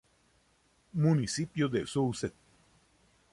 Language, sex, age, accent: Spanish, male, 60-69, Caribe: Cuba, Venezuela, Puerto Rico, República Dominicana, Panamá, Colombia caribeña, México caribeño, Costa del golfo de México